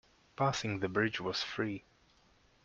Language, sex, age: English, male, 30-39